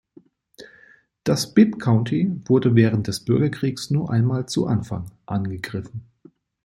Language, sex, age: German, male, 30-39